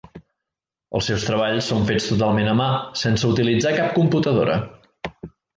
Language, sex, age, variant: Catalan, male, 40-49, Central